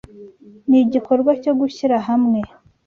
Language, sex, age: Kinyarwanda, female, 19-29